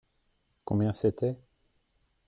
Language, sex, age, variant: French, male, 30-39, Français de métropole